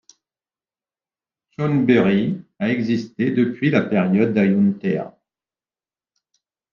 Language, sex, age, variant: French, male, 50-59, Français de métropole